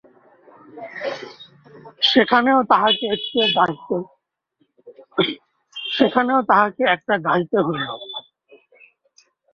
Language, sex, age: Bengali, male, 30-39